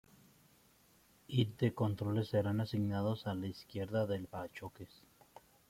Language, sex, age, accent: Spanish, male, 19-29, México